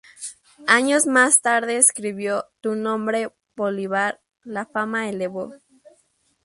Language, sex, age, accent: Spanish, female, under 19, México